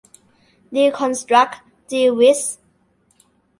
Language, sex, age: Thai, male, under 19